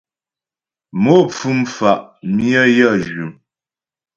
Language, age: Ghomala, 19-29